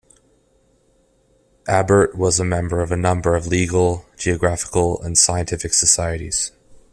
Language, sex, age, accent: English, male, 30-39, Canadian English